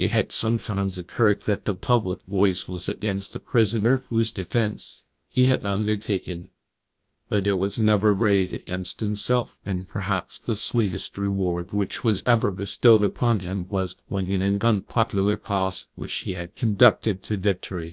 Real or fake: fake